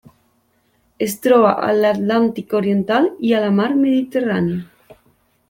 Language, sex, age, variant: Catalan, male, 19-29, Central